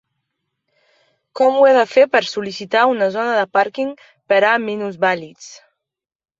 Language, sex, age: Catalan, female, 19-29